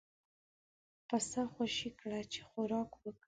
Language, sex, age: Pashto, female, 19-29